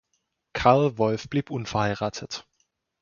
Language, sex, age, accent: German, male, under 19, Deutschland Deutsch